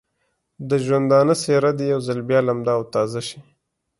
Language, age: Pashto, 19-29